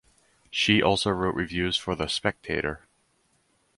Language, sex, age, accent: English, male, 19-29, United States English